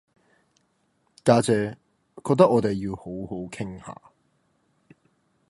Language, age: Cantonese, 19-29